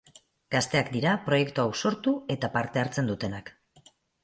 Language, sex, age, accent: Basque, female, 40-49, Mendebalekoa (Araba, Bizkaia, Gipuzkoako mendebaleko herri batzuk)